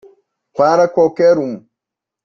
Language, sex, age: Portuguese, male, 40-49